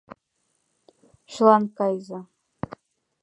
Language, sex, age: Mari, female, under 19